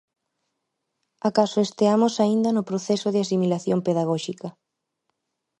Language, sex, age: Galician, female, 19-29